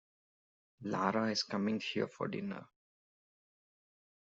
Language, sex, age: English, male, 19-29